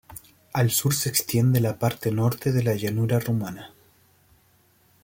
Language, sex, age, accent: Spanish, male, 30-39, Chileno: Chile, Cuyo